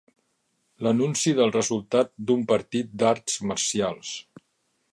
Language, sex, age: Catalan, male, 50-59